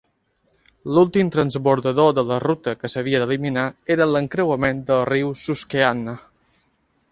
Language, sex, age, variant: Catalan, male, 30-39, Balear